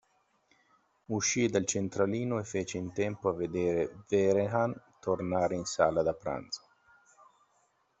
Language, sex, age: Italian, male, 40-49